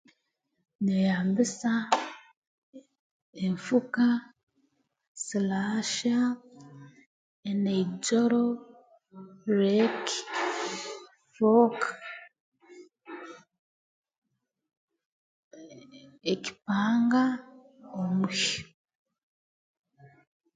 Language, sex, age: Tooro, female, 19-29